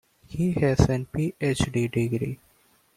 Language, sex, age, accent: English, male, 19-29, United States English